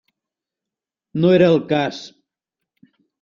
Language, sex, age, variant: Catalan, male, 60-69, Central